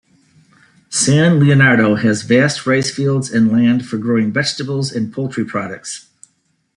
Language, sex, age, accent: English, male, 50-59, United States English